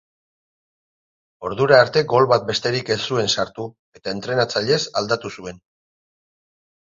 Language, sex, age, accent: Basque, male, 40-49, Erdialdekoa edo Nafarra (Gipuzkoa, Nafarroa)